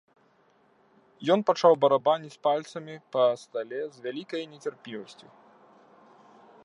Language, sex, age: Belarusian, male, 19-29